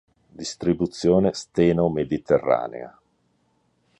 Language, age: Italian, 50-59